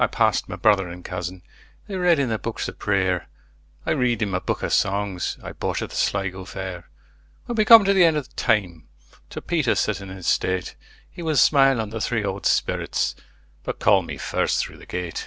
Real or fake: real